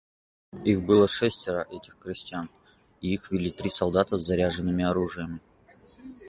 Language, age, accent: Russian, 19-29, Русский